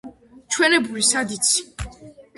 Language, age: Georgian, under 19